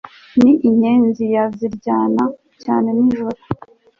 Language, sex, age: Kinyarwanda, female, 19-29